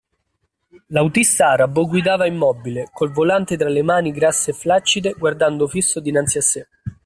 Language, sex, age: Italian, male, 19-29